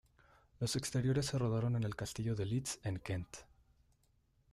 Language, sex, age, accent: Spanish, male, 19-29, México